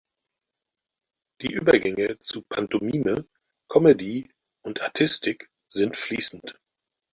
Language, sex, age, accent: German, male, 50-59, Deutschland Deutsch